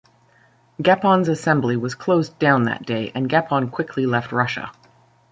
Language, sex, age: English, female, 40-49